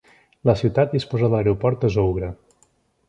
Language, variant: Catalan, Central